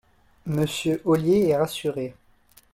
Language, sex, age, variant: French, male, 19-29, Français de métropole